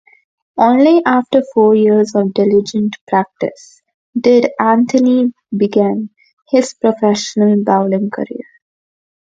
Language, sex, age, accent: English, female, under 19, India and South Asia (India, Pakistan, Sri Lanka)